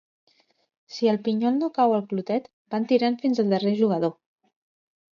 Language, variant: Catalan, Central